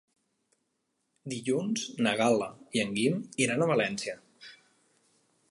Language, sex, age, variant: Catalan, male, 19-29, Central